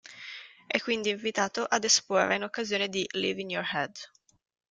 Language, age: Italian, 19-29